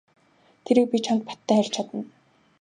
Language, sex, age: Mongolian, female, 19-29